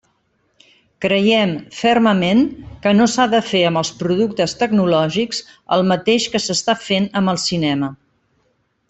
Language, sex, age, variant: Catalan, female, 50-59, Central